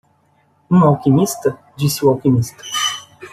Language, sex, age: Portuguese, male, 30-39